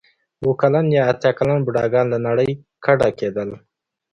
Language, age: Pashto, 19-29